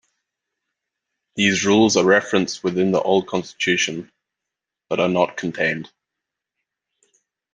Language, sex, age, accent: English, male, 19-29, England English